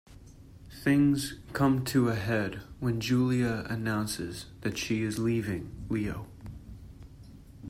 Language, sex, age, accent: English, male, 30-39, United States English